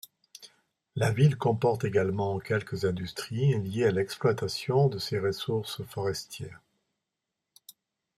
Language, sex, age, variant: French, male, 60-69, Français de métropole